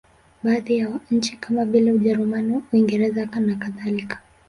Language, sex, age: Swahili, female, 19-29